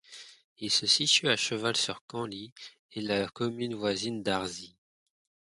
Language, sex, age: French, male, 19-29